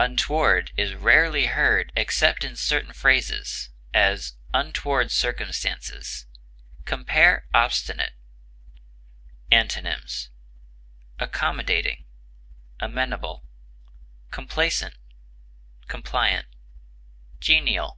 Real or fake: real